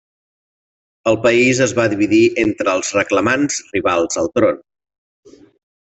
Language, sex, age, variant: Catalan, male, 40-49, Central